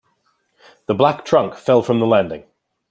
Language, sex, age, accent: English, male, 40-49, Canadian English